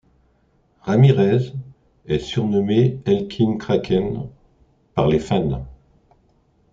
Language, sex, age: French, male, 60-69